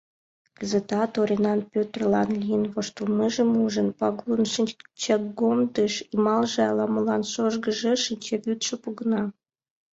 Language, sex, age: Mari, female, under 19